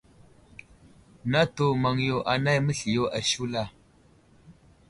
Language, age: Wuzlam, 19-29